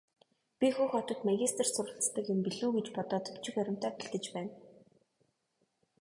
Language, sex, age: Mongolian, female, 19-29